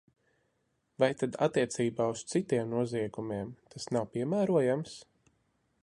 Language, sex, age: Latvian, male, 30-39